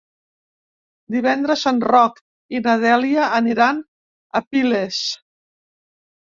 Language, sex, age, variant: Catalan, female, 70-79, Central